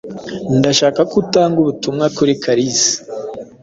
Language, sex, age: Kinyarwanda, male, 19-29